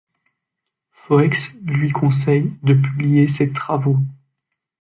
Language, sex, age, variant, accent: French, male, 19-29, Français d'Europe, Français de Belgique